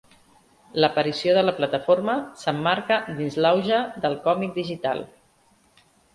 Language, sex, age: Catalan, female, 40-49